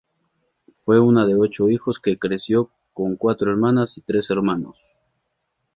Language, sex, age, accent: Spanish, male, 30-39, México